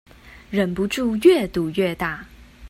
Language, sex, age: Chinese, female, 30-39